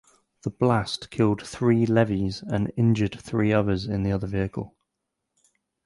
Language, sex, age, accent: English, male, 19-29, England English